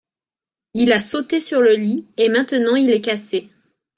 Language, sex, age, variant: French, female, 19-29, Français de métropole